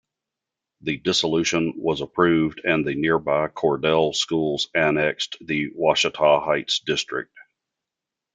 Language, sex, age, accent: English, male, 50-59, United States English